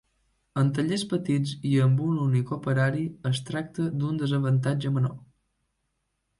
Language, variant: Catalan, Balear